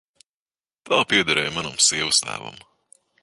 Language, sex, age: Latvian, male, 40-49